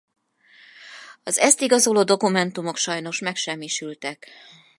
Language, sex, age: Hungarian, female, 50-59